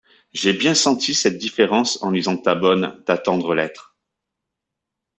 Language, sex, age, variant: French, male, 30-39, Français de métropole